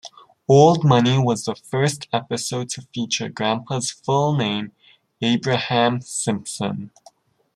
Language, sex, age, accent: English, male, 19-29, Canadian English